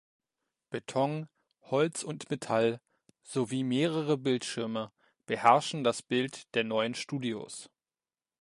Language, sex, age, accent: German, male, 19-29, Deutschland Deutsch